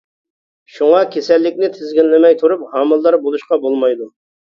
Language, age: Uyghur, 40-49